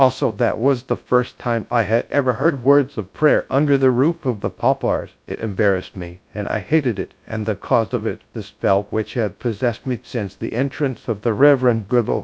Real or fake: fake